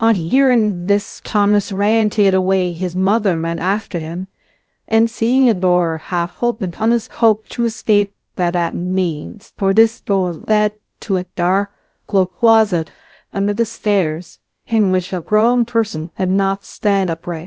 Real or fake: fake